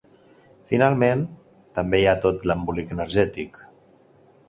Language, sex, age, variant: Catalan, male, 40-49, Central